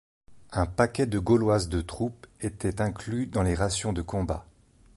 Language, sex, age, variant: French, male, 40-49, Français de métropole